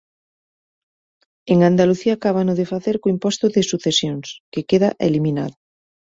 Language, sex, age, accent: Galician, female, 40-49, Normativo (estándar)